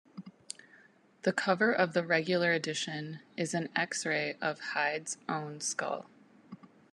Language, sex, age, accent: English, female, 30-39, United States English